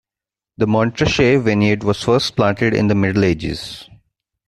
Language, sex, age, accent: English, male, 19-29, India and South Asia (India, Pakistan, Sri Lanka)